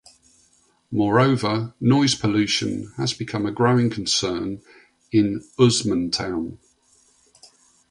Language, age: English, 60-69